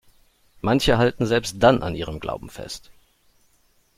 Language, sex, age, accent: German, male, 30-39, Deutschland Deutsch